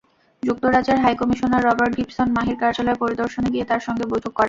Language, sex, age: Bengali, female, 19-29